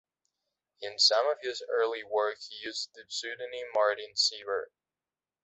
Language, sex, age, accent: English, male, 19-29, United States English